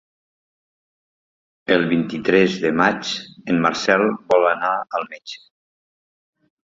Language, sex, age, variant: Catalan, male, 50-59, Central